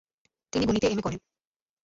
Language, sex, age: Bengali, female, 19-29